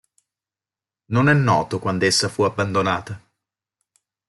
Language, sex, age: Italian, male, 40-49